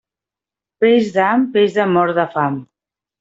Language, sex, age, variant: Catalan, female, 30-39, Central